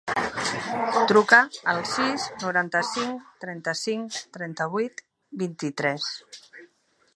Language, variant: Catalan, Nord-Occidental